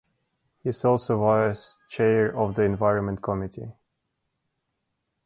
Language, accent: English, United States English